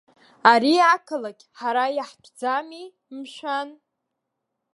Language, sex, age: Abkhazian, female, under 19